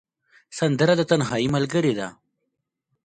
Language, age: Pashto, 19-29